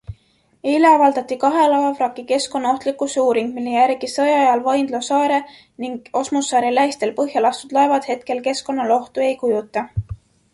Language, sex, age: Estonian, male, 19-29